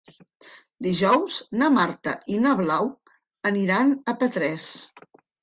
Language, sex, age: Catalan, female, 50-59